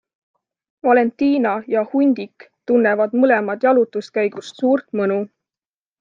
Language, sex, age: Estonian, female, 19-29